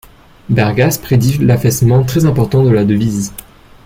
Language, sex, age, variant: French, male, 19-29, Français des départements et régions d'outre-mer